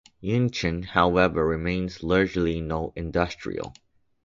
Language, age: English, 19-29